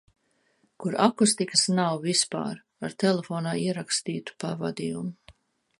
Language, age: Latvian, 60-69